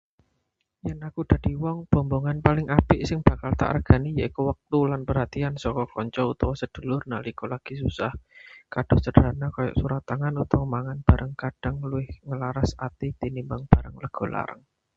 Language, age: Javanese, 30-39